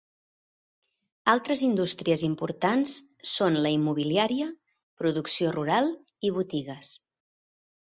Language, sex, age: Catalan, female, 40-49